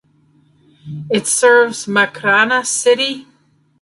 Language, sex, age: English, female, 60-69